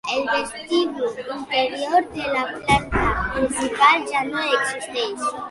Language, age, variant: Catalan, under 19, Central